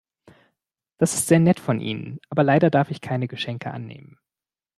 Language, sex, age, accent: German, male, 19-29, Deutschland Deutsch